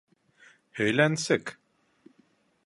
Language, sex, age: Bashkir, male, 40-49